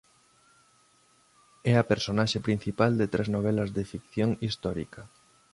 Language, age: Galician, 30-39